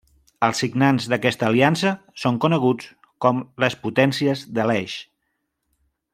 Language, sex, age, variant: Catalan, male, 40-49, Central